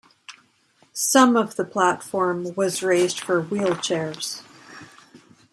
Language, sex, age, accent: English, female, 30-39, Canadian English